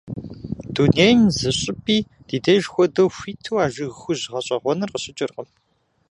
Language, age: Kabardian, 40-49